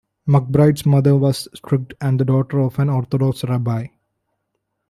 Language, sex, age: English, male, 19-29